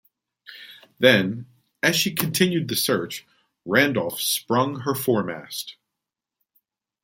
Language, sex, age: English, male, 50-59